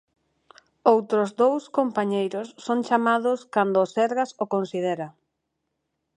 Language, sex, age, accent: Galician, female, 30-39, Neofalante